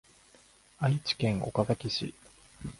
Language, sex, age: Japanese, male, 30-39